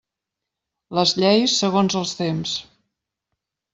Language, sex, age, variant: Catalan, female, 50-59, Central